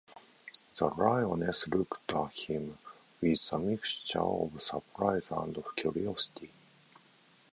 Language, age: English, 50-59